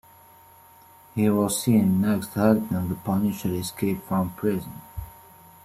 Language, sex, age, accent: English, male, 19-29, United States English